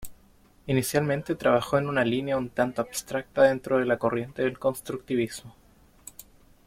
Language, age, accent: Spanish, 19-29, Chileno: Chile, Cuyo